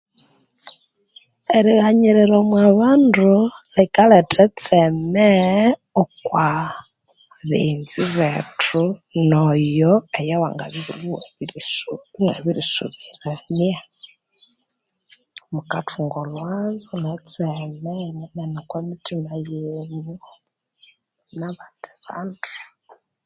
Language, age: Konzo, 19-29